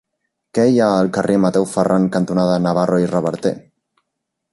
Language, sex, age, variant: Catalan, male, 19-29, Central